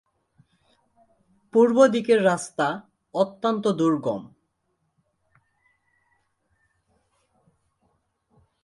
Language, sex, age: Bengali, male, 19-29